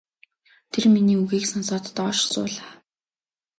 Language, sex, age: Mongolian, female, 19-29